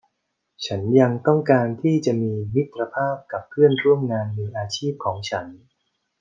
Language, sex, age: Thai, male, 40-49